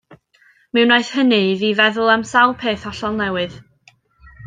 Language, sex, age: Welsh, female, 19-29